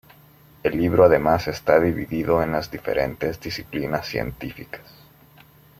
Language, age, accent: Spanish, 19-29, América central